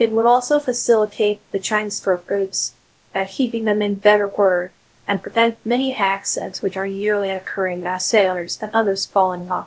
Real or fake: fake